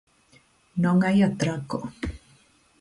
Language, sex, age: Galician, female, 40-49